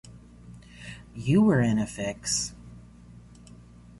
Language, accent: English, United States English